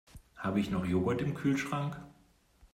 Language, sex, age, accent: German, male, 19-29, Deutschland Deutsch